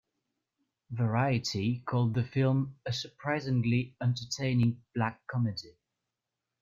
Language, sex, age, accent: English, male, 19-29, England English